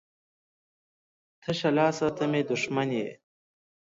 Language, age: Pashto, under 19